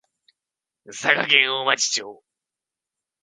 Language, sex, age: Japanese, male, 19-29